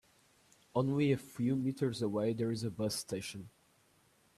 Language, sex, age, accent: English, male, 19-29, United States English